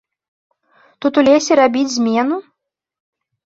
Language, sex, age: Belarusian, female, 19-29